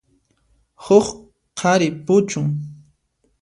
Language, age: Puno Quechua, 19-29